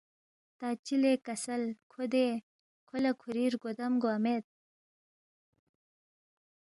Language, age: Balti, 19-29